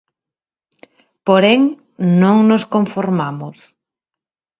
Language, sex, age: Galician, female, 40-49